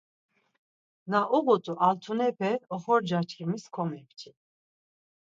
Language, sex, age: Laz, female, 40-49